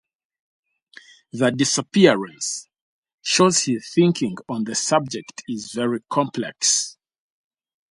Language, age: English, 40-49